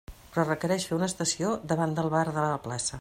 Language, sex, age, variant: Catalan, female, 50-59, Central